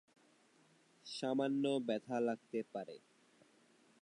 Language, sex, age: Bengali, male, 19-29